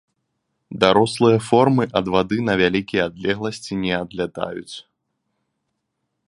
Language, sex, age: Belarusian, male, 19-29